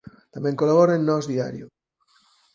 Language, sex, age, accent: Galician, male, 30-39, Normativo (estándar)